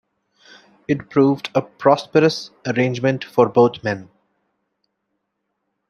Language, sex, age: English, male, 19-29